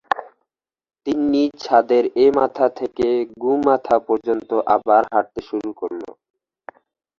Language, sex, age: Bengali, male, 40-49